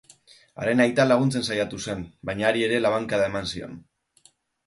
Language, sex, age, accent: Basque, male, 30-39, Mendebalekoa (Araba, Bizkaia, Gipuzkoako mendebaleko herri batzuk)